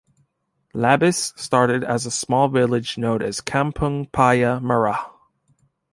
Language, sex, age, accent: English, male, 19-29, United States English